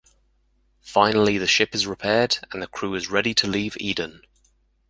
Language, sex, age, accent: English, male, 19-29, England English